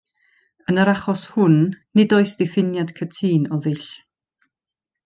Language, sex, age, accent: Welsh, female, 30-39, Y Deyrnas Unedig Cymraeg